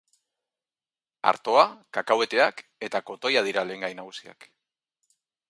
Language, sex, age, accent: Basque, male, 40-49, Erdialdekoa edo Nafarra (Gipuzkoa, Nafarroa)